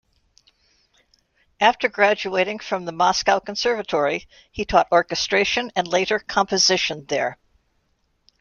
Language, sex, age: English, female, 70-79